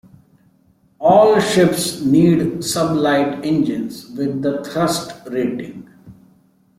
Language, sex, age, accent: English, male, 30-39, India and South Asia (India, Pakistan, Sri Lanka)